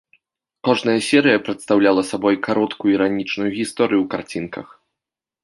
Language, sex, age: Belarusian, male, 19-29